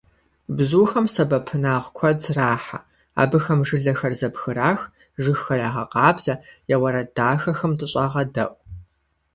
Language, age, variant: Kabardian, 19-29, Адыгэбзэ (Къэбэрдей, Кирил, Урысей)